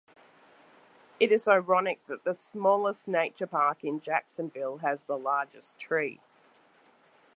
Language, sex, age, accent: English, female, 50-59, Australian English